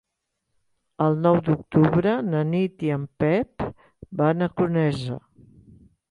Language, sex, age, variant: Catalan, female, 60-69, Central